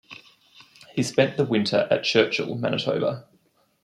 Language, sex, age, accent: English, male, 19-29, Australian English